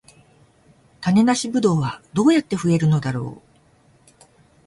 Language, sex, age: Japanese, female, 60-69